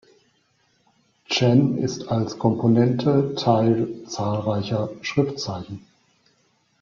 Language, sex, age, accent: German, male, 30-39, Deutschland Deutsch